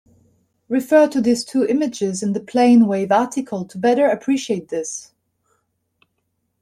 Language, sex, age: English, male, 19-29